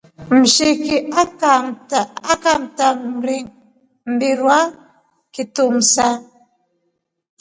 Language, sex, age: Rombo, female, 40-49